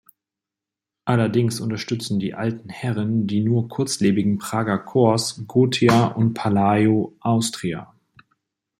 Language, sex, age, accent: German, male, 30-39, Deutschland Deutsch